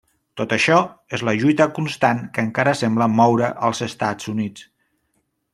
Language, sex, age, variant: Catalan, male, 40-49, Central